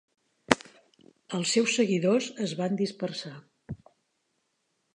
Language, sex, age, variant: Catalan, female, 70-79, Central